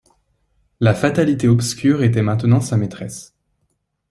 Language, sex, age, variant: French, male, 19-29, Français de métropole